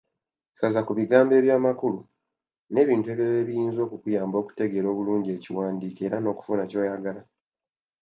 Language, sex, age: Ganda, male, 19-29